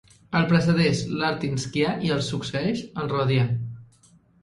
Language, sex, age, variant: Catalan, female, 30-39, Central